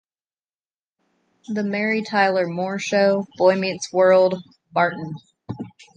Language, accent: English, United States English